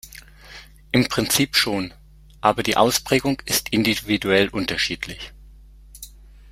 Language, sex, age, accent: German, male, 50-59, Deutschland Deutsch